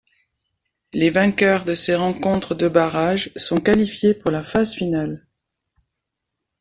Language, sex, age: French, female, 60-69